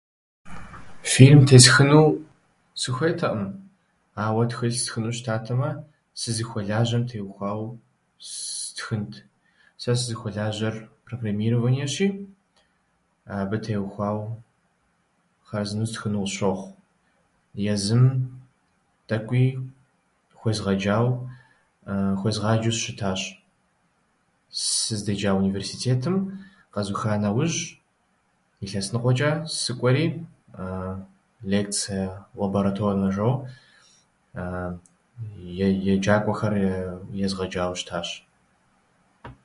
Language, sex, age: Kabardian, male, 19-29